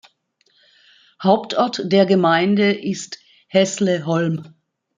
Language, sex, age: German, female, 50-59